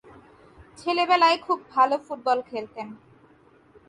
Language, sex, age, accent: Bengali, female, 19-29, শুদ্ধ বাংলা